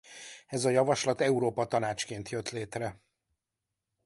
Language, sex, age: Hungarian, male, 50-59